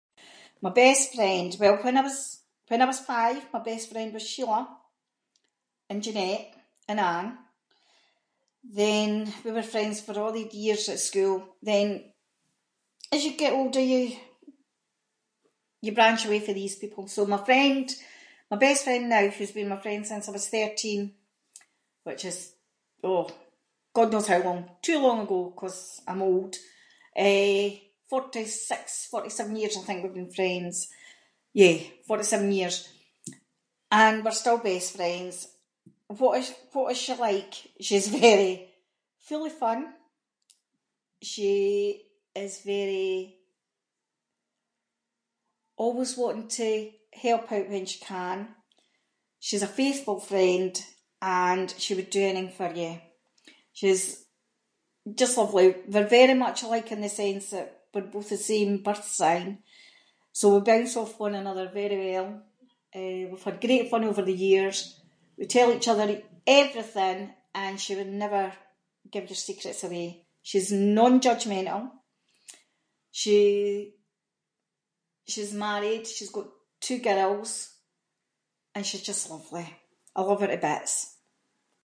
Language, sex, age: Scots, female, 50-59